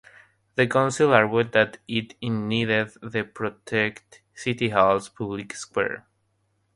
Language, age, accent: English, 19-29, United States English; India and South Asia (India, Pakistan, Sri Lanka)